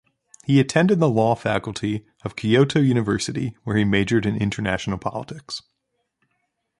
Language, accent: English, United States English